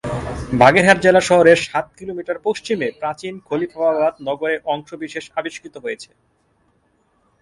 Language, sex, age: Bengali, male, 19-29